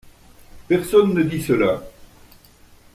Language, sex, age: French, male, 70-79